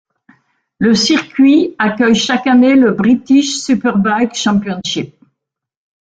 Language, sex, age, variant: French, female, 60-69, Français de métropole